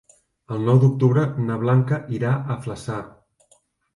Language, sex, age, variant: Catalan, male, 40-49, Central